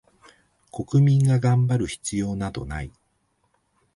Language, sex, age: Japanese, male, 50-59